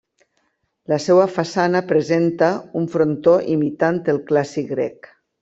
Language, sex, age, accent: Catalan, female, 60-69, valencià